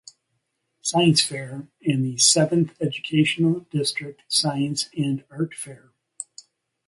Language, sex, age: English, male, 50-59